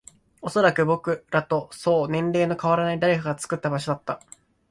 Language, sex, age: Japanese, male, 19-29